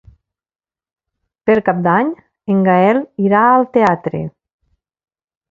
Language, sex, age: Catalan, female, 50-59